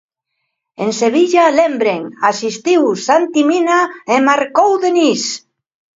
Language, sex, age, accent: Galician, female, 60-69, Normativo (estándar)